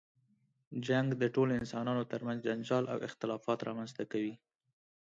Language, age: Pashto, 19-29